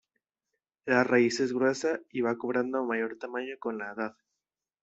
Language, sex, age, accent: Spanish, male, 19-29, México